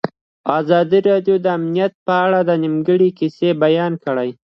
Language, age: Pashto, under 19